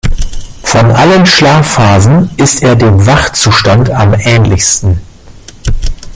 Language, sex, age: German, male, 50-59